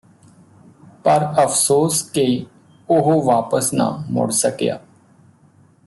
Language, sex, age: Punjabi, male, 30-39